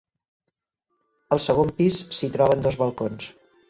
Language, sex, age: Catalan, female, 60-69